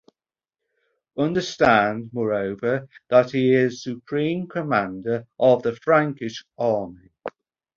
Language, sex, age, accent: English, male, 40-49, England English